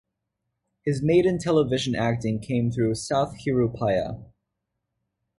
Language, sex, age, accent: English, male, under 19, United States English